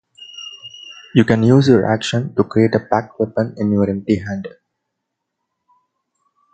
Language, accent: English, India and South Asia (India, Pakistan, Sri Lanka)